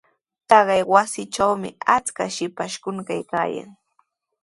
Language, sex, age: Sihuas Ancash Quechua, female, 19-29